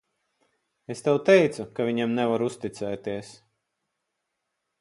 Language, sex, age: Latvian, male, 40-49